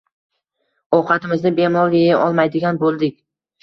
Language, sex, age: Uzbek, male, under 19